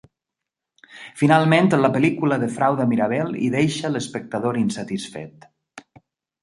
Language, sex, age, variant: Catalan, male, 40-49, Balear